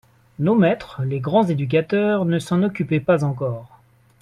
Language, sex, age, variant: French, male, 40-49, Français de métropole